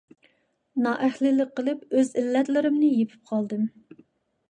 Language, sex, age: Uyghur, female, 40-49